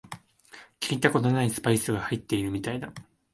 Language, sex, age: Japanese, male, 19-29